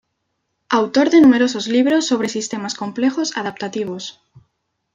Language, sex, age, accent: Spanish, female, 19-29, España: Centro-Sur peninsular (Madrid, Toledo, Castilla-La Mancha)